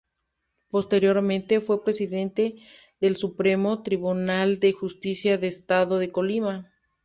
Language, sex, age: Spanish, female, 30-39